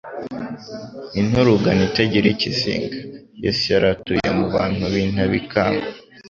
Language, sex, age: Kinyarwanda, male, under 19